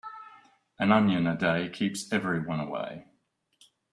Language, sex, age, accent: English, male, 40-49, Australian English